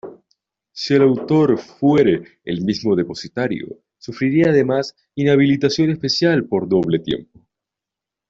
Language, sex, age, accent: Spanish, male, under 19, Andino-Pacífico: Colombia, Perú, Ecuador, oeste de Bolivia y Venezuela andina